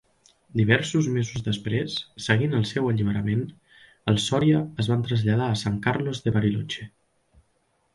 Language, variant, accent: Catalan, Central, Barcelona